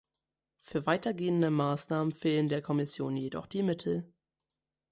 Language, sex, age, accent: German, male, under 19, Deutschland Deutsch